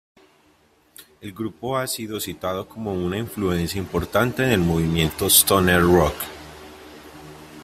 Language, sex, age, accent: Spanish, male, 19-29, Andino-Pacífico: Colombia, Perú, Ecuador, oeste de Bolivia y Venezuela andina